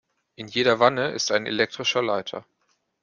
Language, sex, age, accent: German, male, 19-29, Deutschland Deutsch